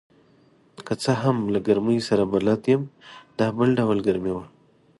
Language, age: Pashto, 19-29